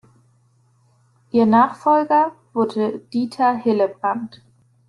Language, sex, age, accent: German, female, 19-29, Deutschland Deutsch